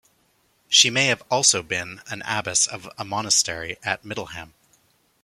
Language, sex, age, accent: English, male, 30-39, Canadian English